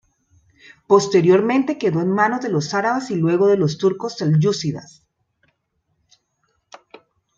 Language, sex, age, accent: Spanish, female, 40-49, Andino-Pacífico: Colombia, Perú, Ecuador, oeste de Bolivia y Venezuela andina